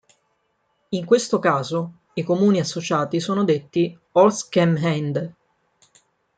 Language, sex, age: Italian, female, 30-39